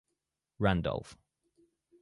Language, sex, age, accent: English, male, 19-29, England English